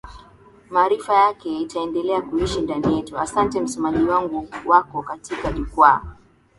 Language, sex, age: Swahili, female, 19-29